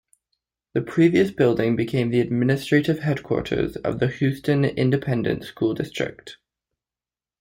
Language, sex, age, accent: English, male, 19-29, Canadian English